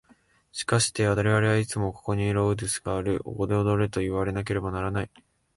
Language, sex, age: Japanese, male, 19-29